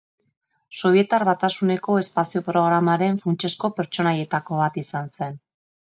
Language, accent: Basque, Mendebalekoa (Araba, Bizkaia, Gipuzkoako mendebaleko herri batzuk)